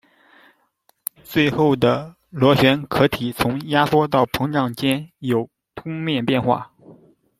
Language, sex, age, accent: Chinese, male, 19-29, 出生地：江苏省